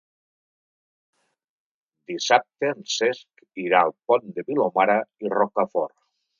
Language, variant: Catalan, Nord-Occidental